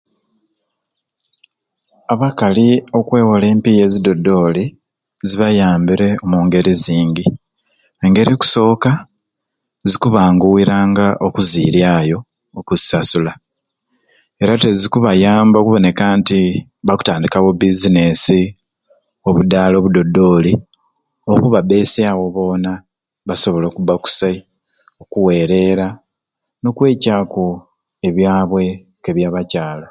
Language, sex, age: Ruuli, male, 40-49